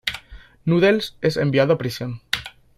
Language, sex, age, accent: Spanish, male, 19-29, España: Sur peninsular (Andalucia, Extremadura, Murcia)